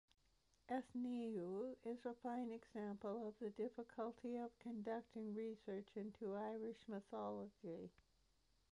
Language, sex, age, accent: English, female, 60-69, Canadian English